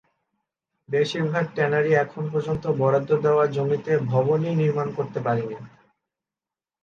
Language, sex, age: Bengali, male, 19-29